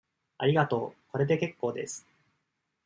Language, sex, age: Japanese, male, 19-29